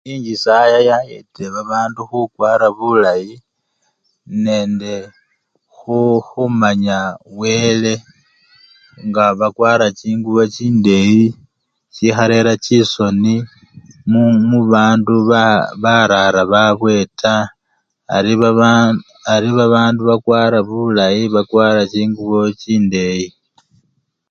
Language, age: Luyia, 40-49